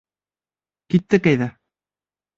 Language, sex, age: Bashkir, male, 19-29